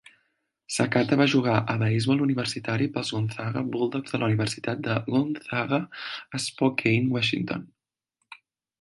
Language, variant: Catalan, Central